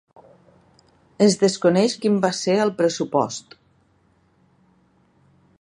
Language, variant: Catalan, Nord-Occidental